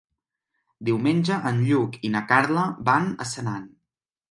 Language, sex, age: Catalan, male, 19-29